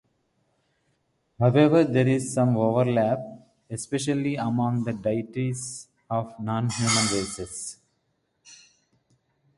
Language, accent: English, India and South Asia (India, Pakistan, Sri Lanka)